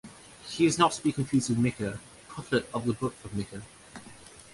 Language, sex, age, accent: English, male, under 19, Australian English